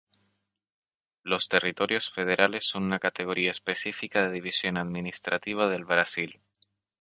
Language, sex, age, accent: Spanish, male, 19-29, España: Islas Canarias